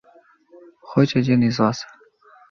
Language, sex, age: Russian, male, 19-29